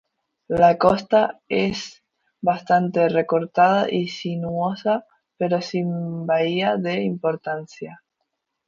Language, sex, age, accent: Spanish, female, 19-29, España: Islas Canarias